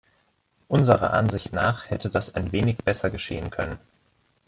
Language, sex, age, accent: German, male, 19-29, Deutschland Deutsch